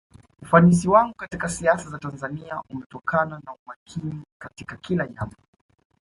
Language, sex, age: Swahili, male, 19-29